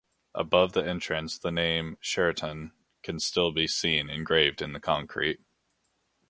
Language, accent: English, United States English